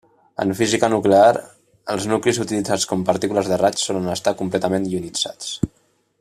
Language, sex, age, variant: Catalan, male, 30-39, Central